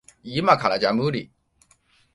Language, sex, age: Japanese, male, 19-29